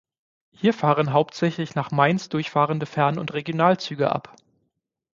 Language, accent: German, Deutschland Deutsch